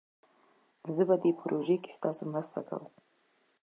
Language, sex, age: Pashto, female, 19-29